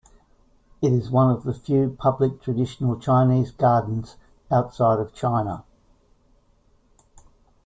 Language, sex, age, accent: English, male, 70-79, Australian English